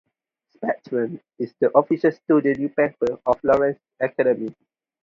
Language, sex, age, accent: English, male, 19-29, Malaysian English